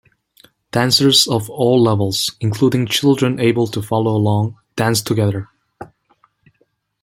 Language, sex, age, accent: English, male, 19-29, Singaporean English